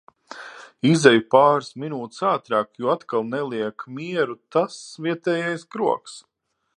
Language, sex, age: Latvian, male, 30-39